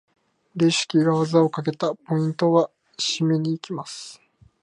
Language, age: Japanese, 19-29